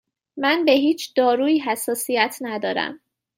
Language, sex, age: Persian, female, 30-39